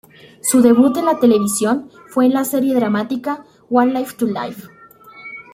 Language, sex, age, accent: Spanish, female, under 19, Andino-Pacífico: Colombia, Perú, Ecuador, oeste de Bolivia y Venezuela andina